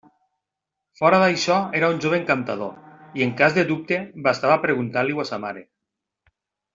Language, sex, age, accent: Catalan, male, 40-49, valencià